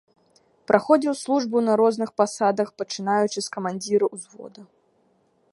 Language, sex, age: Belarusian, female, under 19